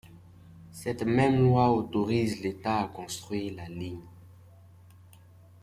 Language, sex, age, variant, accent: French, male, 19-29, Français d'Afrique subsaharienne et des îles africaines, Français de Côte d’Ivoire